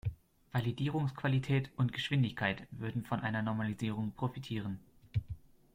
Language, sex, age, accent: German, male, 30-39, Deutschland Deutsch